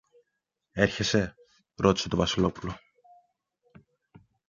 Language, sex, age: Greek, male, 19-29